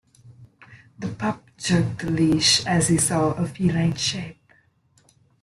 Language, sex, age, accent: English, female, 19-29, India and South Asia (India, Pakistan, Sri Lanka)